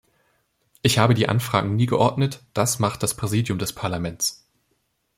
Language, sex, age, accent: German, male, 19-29, Deutschland Deutsch